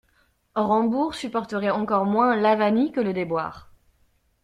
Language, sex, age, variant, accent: French, female, 30-39, Français d'Amérique du Nord, Français du Canada